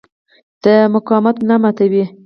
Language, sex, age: Pashto, female, 19-29